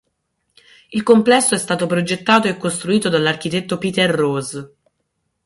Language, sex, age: Italian, male, 30-39